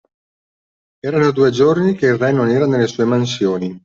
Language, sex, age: Italian, male, 50-59